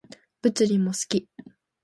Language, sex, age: Japanese, female, under 19